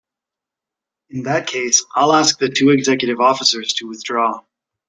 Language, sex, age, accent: English, male, 30-39, United States English